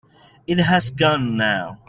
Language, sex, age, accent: English, male, 30-39, United States English